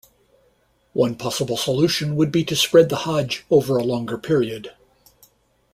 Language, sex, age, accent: English, male, 60-69, United States English